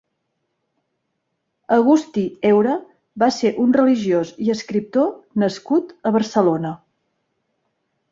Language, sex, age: Catalan, female, 40-49